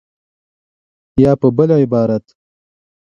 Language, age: Pashto, 19-29